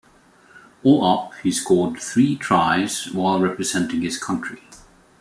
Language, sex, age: English, male, 40-49